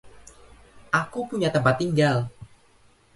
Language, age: Indonesian, 19-29